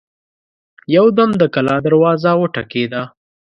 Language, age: Pashto, 19-29